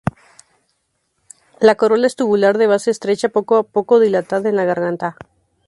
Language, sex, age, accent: Spanish, female, 19-29, México